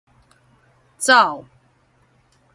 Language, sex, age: Min Nan Chinese, female, 40-49